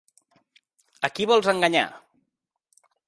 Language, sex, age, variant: Catalan, male, 30-39, Central